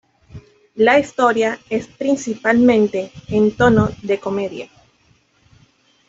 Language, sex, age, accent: Spanish, female, 19-29, Caribe: Cuba, Venezuela, Puerto Rico, República Dominicana, Panamá, Colombia caribeña, México caribeño, Costa del golfo de México